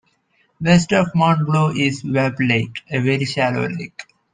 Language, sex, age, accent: English, male, under 19, India and South Asia (India, Pakistan, Sri Lanka)